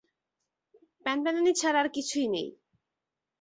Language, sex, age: Bengali, female, 19-29